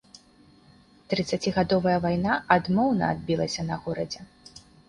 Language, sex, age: Belarusian, female, 30-39